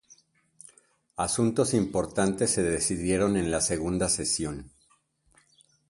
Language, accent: Spanish, México